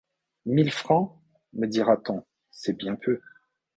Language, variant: French, Français de métropole